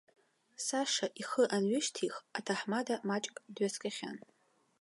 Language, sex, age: Abkhazian, female, 19-29